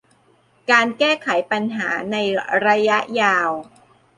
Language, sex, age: Thai, female, 40-49